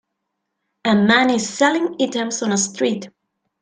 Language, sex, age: English, female, 19-29